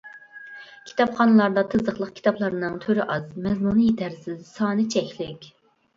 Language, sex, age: Uyghur, female, 30-39